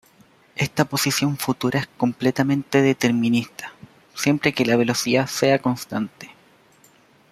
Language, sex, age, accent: Spanish, male, 19-29, Chileno: Chile, Cuyo